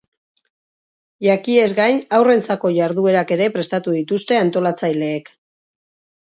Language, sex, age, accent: Basque, female, 40-49, Mendebalekoa (Araba, Bizkaia, Gipuzkoako mendebaleko herri batzuk)